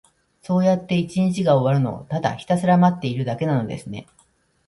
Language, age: Japanese, 60-69